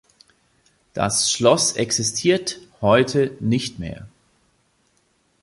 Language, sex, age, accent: German, male, 40-49, Deutschland Deutsch